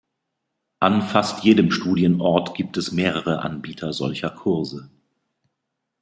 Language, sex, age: German, male, 50-59